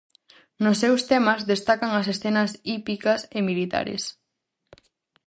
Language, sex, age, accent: Galician, female, 19-29, Normativo (estándar)